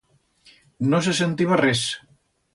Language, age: Aragonese, 60-69